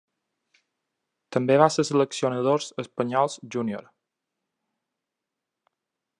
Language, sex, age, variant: Catalan, male, 19-29, Balear